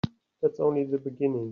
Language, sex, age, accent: English, male, 30-39, United States English